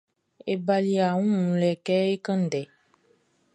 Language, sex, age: Baoulé, female, 19-29